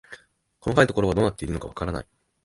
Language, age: Japanese, 19-29